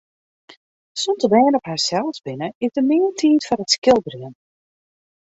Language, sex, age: Western Frisian, female, 30-39